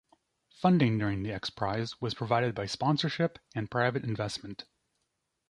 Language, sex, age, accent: English, male, 30-39, United States English